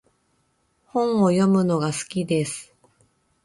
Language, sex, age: Japanese, female, 40-49